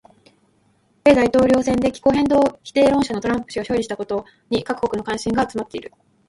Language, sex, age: Japanese, female, 19-29